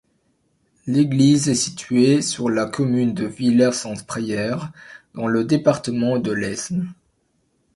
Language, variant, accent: French, Français d'Europe, Français de Belgique